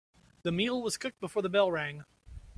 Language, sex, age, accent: English, male, 40-49, United States English